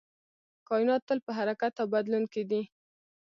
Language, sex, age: Pashto, female, 19-29